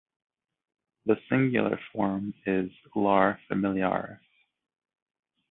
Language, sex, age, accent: English, male, 30-39, Canadian English